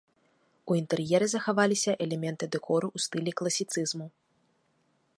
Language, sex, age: Belarusian, female, 19-29